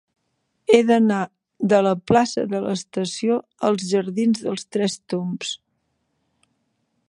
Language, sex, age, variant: Catalan, female, 50-59, Central